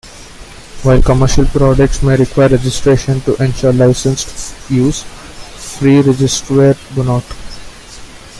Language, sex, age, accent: English, male, 19-29, India and South Asia (India, Pakistan, Sri Lanka)